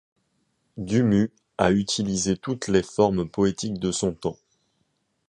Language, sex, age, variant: French, male, 30-39, Français de métropole